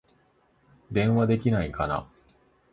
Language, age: Japanese, 19-29